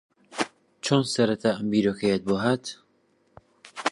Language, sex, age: Central Kurdish, male, 30-39